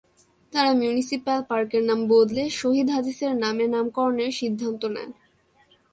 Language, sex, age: Bengali, female, under 19